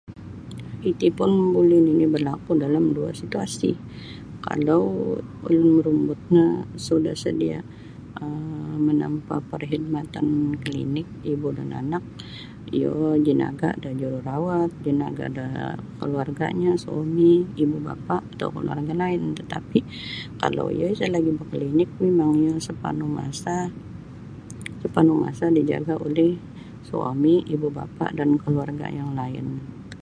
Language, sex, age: Sabah Bisaya, female, 60-69